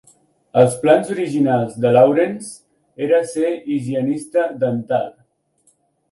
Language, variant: Catalan, Septentrional